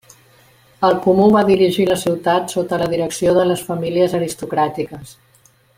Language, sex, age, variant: Catalan, female, 50-59, Central